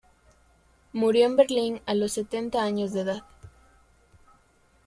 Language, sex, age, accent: Spanish, male, 19-29, Andino-Pacífico: Colombia, Perú, Ecuador, oeste de Bolivia y Venezuela andina